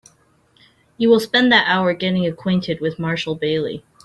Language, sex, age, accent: English, female, 19-29, United States English